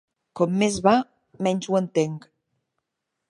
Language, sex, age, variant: Catalan, female, 50-59, Central